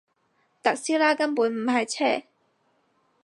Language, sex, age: Cantonese, female, 19-29